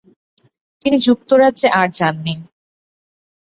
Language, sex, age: Bengali, female, 19-29